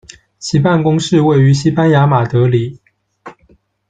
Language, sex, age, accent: Chinese, male, 19-29, 出生地：福建省